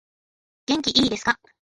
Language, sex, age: Japanese, female, 30-39